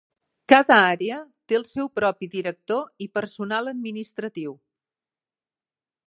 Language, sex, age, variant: Catalan, female, 60-69, Central